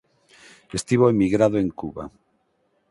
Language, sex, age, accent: Galician, male, 50-59, Normativo (estándar)